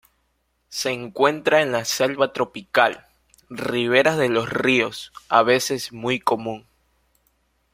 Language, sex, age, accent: Spanish, male, 19-29, América central